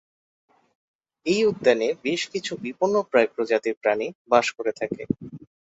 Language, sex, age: Bengali, male, 19-29